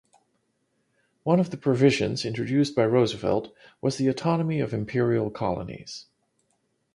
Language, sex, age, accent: English, male, 40-49, United States English